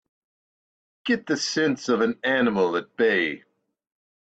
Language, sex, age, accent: English, male, 40-49, United States English